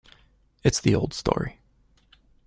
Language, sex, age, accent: English, male, 19-29, Canadian English